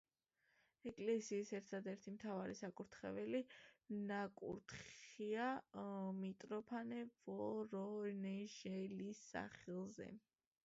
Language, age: Georgian, under 19